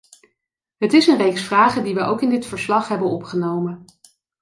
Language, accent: Dutch, Nederlands Nederlands